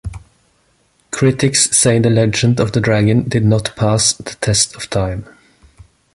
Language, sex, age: English, male, 30-39